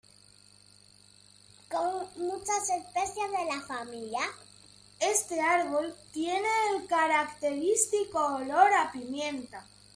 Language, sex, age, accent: Spanish, female, under 19, España: Centro-Sur peninsular (Madrid, Toledo, Castilla-La Mancha)